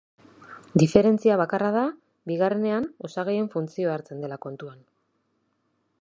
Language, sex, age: Basque, female, 40-49